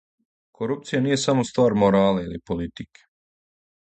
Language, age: Serbian, 19-29